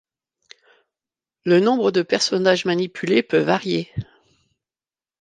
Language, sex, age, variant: French, female, 50-59, Français de métropole